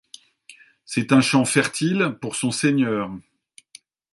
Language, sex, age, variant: French, male, 50-59, Français de métropole